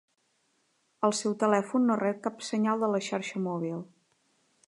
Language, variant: Catalan, Central